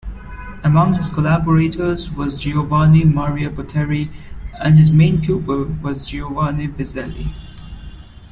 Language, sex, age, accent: English, male, 19-29, India and South Asia (India, Pakistan, Sri Lanka)